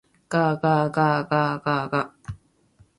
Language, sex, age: Japanese, female, 19-29